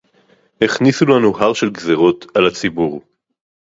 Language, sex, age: Hebrew, male, 19-29